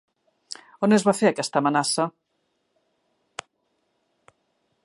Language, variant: Catalan, Central